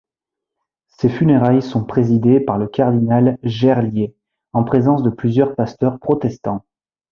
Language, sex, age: French, male, 30-39